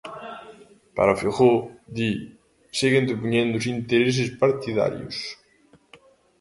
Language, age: Galician, 19-29